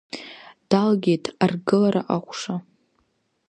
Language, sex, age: Abkhazian, female, under 19